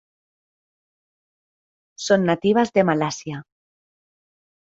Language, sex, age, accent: Spanish, female, 30-39, España: Centro-Sur peninsular (Madrid, Toledo, Castilla-La Mancha)